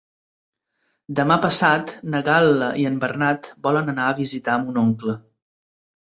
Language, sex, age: Catalan, male, 19-29